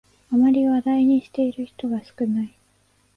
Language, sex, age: Japanese, female, 19-29